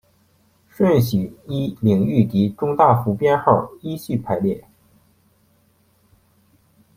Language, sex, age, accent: Chinese, male, 40-49, 出生地：山东省